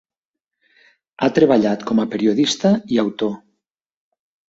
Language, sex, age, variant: Catalan, male, 50-59, Nord-Occidental